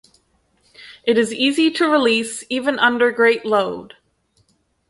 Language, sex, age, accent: English, female, 30-39, Canadian English